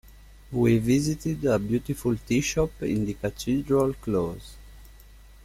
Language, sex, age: English, male, 19-29